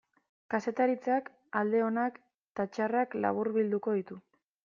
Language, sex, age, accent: Basque, female, 19-29, Mendebalekoa (Araba, Bizkaia, Gipuzkoako mendebaleko herri batzuk)